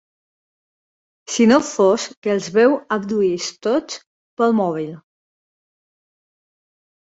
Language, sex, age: Catalan, female, 40-49